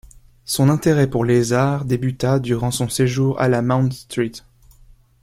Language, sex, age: French, male, 19-29